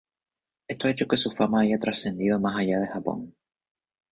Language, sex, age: Spanish, male, 19-29